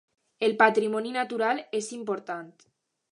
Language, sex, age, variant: Catalan, female, under 19, Alacantí